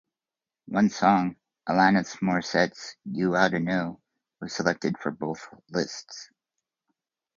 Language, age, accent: English, 50-59, United States English